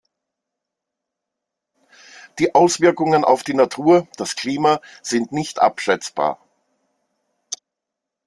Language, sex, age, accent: German, male, 40-49, Österreichisches Deutsch